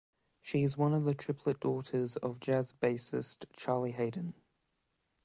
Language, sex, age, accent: English, male, under 19, Australian English